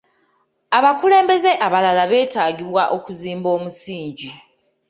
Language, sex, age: Ganda, female, 19-29